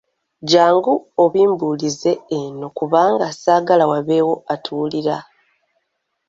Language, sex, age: Ganda, female, 19-29